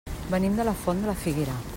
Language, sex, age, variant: Catalan, female, 50-59, Central